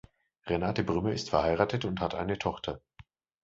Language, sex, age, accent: German, male, 30-39, Deutschland Deutsch